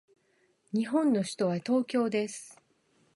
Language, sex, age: Japanese, female, 50-59